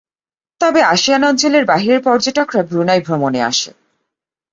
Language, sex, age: Bengali, female, 30-39